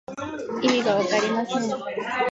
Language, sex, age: Japanese, female, 19-29